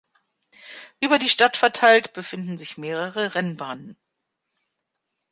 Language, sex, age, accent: German, female, 50-59, Deutschland Deutsch